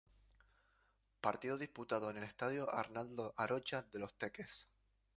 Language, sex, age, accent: Spanish, male, 19-29, España: Islas Canarias